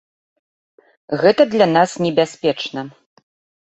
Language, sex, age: Belarusian, female, 40-49